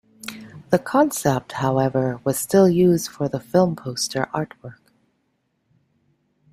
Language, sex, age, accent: English, female, 50-59, Canadian English